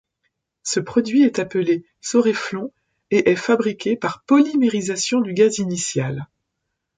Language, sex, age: French, female, 50-59